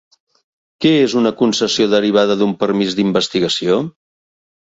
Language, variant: Catalan, Central